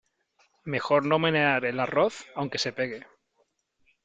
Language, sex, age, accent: Spanish, male, 40-49, España: Sur peninsular (Andalucia, Extremadura, Murcia)